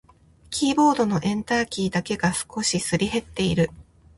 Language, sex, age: Japanese, female, 30-39